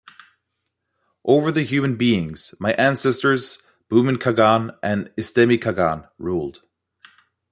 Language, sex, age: English, male, 30-39